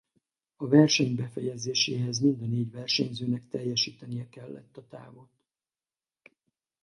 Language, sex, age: Hungarian, male, 50-59